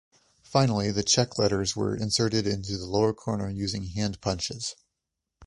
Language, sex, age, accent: English, male, 30-39, United States English